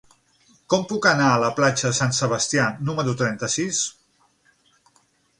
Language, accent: Catalan, central; septentrional